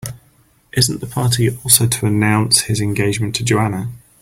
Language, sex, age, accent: English, male, 40-49, England English